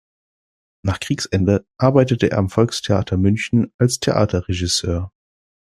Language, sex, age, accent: German, male, 19-29, Deutschland Deutsch